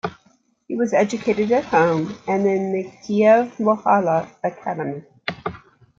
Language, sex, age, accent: English, female, 50-59, United States English